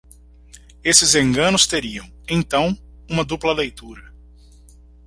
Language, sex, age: Portuguese, male, 40-49